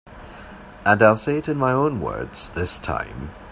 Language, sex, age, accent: English, male, 60-69, Scottish English